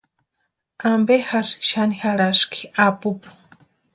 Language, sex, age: Western Highland Purepecha, female, 19-29